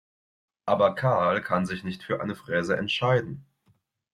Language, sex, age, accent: German, male, 19-29, Deutschland Deutsch